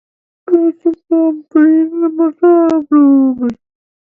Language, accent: English, Canadian English